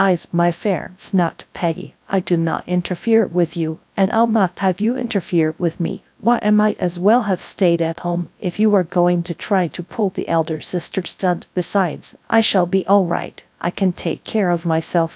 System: TTS, GradTTS